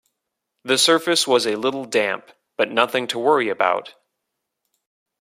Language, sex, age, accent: English, male, 30-39, United States English